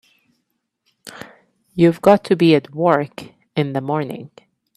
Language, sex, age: English, female, 30-39